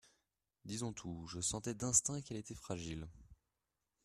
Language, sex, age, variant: French, male, under 19, Français de métropole